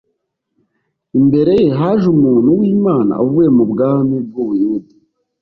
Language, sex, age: Kinyarwanda, male, 40-49